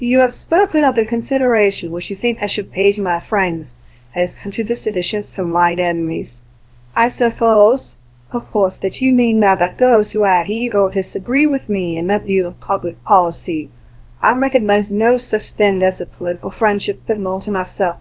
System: TTS, VITS